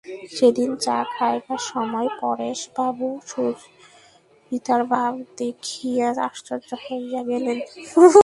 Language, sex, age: Bengali, female, 19-29